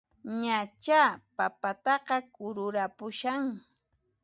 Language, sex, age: Puno Quechua, female, 30-39